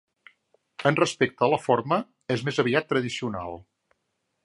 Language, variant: Catalan, Central